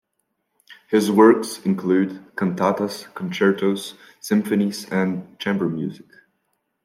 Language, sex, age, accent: English, male, 19-29, United States English